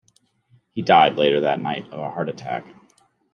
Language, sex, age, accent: English, male, 30-39, United States English